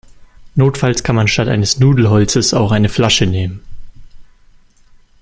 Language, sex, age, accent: German, male, 19-29, Deutschland Deutsch